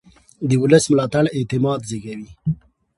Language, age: Pashto, 30-39